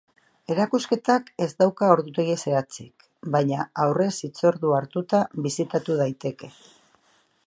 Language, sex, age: Basque, female, 50-59